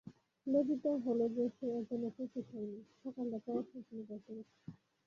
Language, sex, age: Bengali, female, 19-29